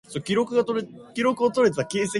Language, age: English, under 19